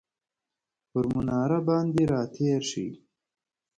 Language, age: Pashto, 19-29